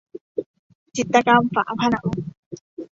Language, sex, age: Thai, female, 19-29